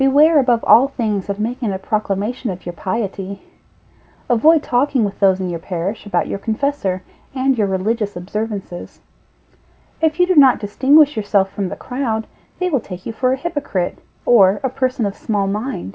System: none